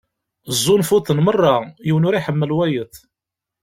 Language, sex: Kabyle, male